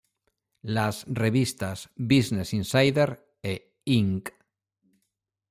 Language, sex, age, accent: Spanish, male, 50-59, España: Norte peninsular (Asturias, Castilla y León, Cantabria, País Vasco, Navarra, Aragón, La Rioja, Guadalajara, Cuenca)